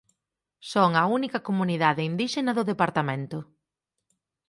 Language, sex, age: Galician, female, 30-39